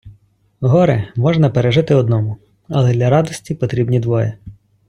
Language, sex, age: Ukrainian, male, 30-39